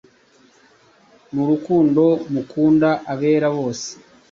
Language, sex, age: Kinyarwanda, male, 40-49